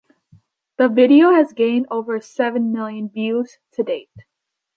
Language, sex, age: English, female, under 19